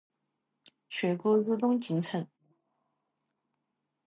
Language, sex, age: Chinese, female, 40-49